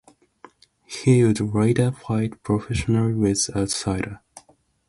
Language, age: English, 19-29